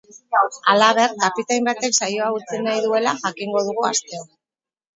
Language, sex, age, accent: Basque, female, 50-59, Mendebalekoa (Araba, Bizkaia, Gipuzkoako mendebaleko herri batzuk)